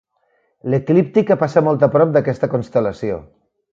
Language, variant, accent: Catalan, Valencià meridional, valencià